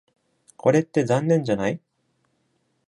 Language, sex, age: Japanese, male, 30-39